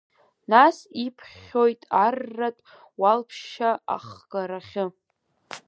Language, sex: Abkhazian, female